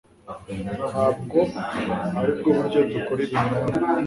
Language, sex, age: Kinyarwanda, male, under 19